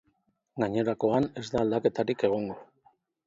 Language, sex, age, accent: Basque, male, 40-49, Mendebalekoa (Araba, Bizkaia, Gipuzkoako mendebaleko herri batzuk)